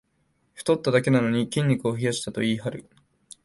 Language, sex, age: Japanese, male, 19-29